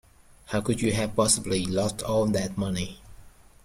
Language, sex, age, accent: English, male, 30-39, United States English